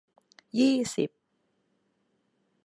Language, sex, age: Thai, female, 30-39